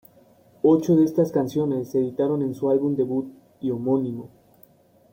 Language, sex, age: Spanish, male, 19-29